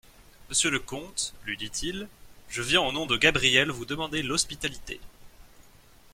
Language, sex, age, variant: French, male, 19-29, Français de métropole